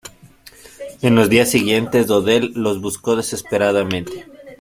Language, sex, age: Spanish, male, 30-39